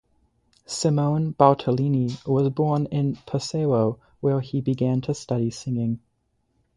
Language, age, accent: English, 19-29, Canadian English